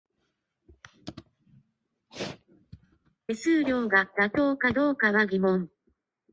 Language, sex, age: Japanese, male, 19-29